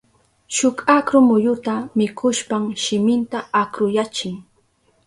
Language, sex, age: Southern Pastaza Quechua, female, 19-29